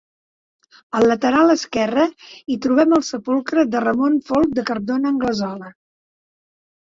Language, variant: Catalan, Central